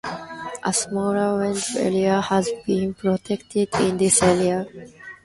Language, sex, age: English, female, 19-29